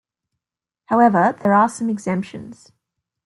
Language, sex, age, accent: English, female, 19-29, Australian English